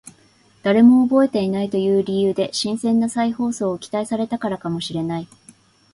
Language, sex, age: Japanese, female, 40-49